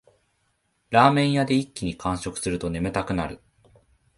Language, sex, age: Japanese, male, 19-29